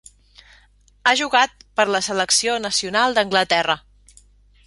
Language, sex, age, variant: Catalan, female, 40-49, Central